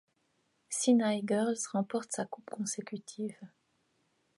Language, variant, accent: French, Français d'Europe, Français de Suisse